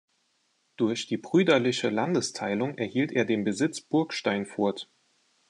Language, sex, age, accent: German, male, 19-29, Deutschland Deutsch